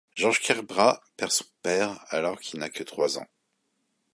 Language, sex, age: French, male, 40-49